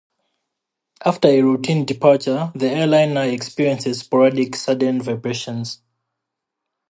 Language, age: English, 19-29